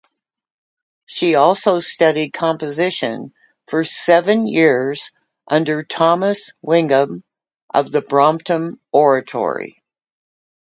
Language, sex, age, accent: English, female, 70-79, West Coast